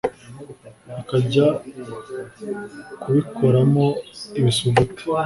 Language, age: Kinyarwanda, 19-29